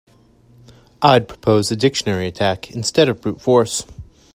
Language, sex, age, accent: English, male, 19-29, United States English